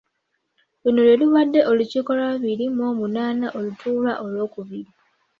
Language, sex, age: Ganda, female, 19-29